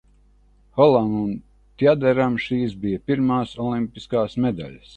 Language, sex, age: Latvian, male, 60-69